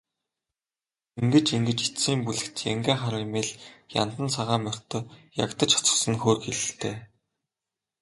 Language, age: Mongolian, 19-29